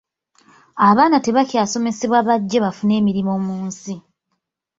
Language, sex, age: Ganda, female, 19-29